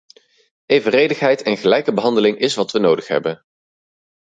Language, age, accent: Dutch, 30-39, Nederlands Nederlands